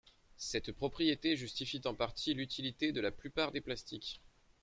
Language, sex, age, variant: French, male, 30-39, Français de métropole